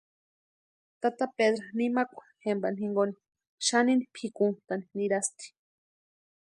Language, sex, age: Western Highland Purepecha, female, 19-29